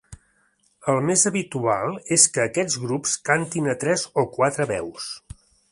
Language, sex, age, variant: Catalan, male, 60-69, Central